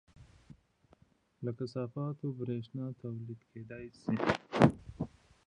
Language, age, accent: Pashto, 19-29, کندهاری لهجه